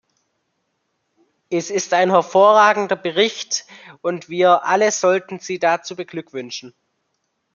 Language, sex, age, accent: German, male, under 19, Deutschland Deutsch